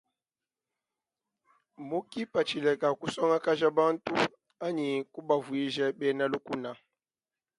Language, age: Luba-Lulua, 19-29